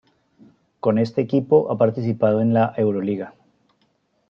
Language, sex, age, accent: Spanish, male, 30-39, Andino-Pacífico: Colombia, Perú, Ecuador, oeste de Bolivia y Venezuela andina